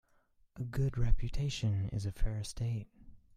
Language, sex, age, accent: English, male, 19-29, United States English